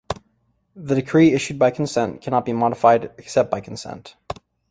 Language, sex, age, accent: English, male, 19-29, United States English